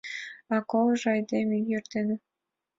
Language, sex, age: Mari, female, under 19